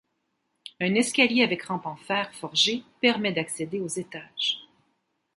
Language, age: French, 50-59